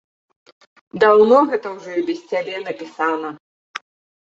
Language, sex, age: Belarusian, female, 19-29